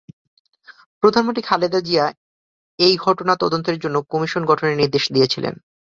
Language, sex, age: Bengali, male, 19-29